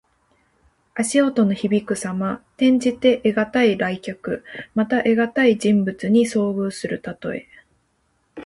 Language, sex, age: Japanese, female, 19-29